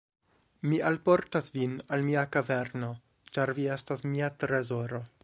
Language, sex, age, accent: Esperanto, male, 19-29, Internacia